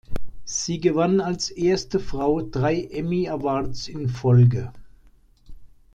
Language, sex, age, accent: German, male, 60-69, Deutschland Deutsch